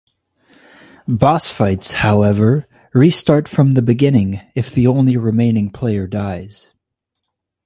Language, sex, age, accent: English, male, 19-29, United States English